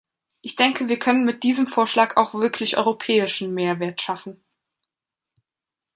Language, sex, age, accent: German, female, 19-29, Deutschland Deutsch